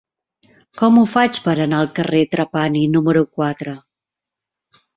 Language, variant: Catalan, Central